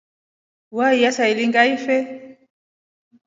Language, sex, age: Rombo, female, 30-39